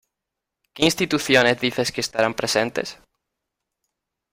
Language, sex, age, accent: Spanish, male, 19-29, España: Sur peninsular (Andalucia, Extremadura, Murcia)